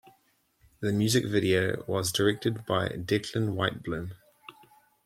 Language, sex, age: English, male, 30-39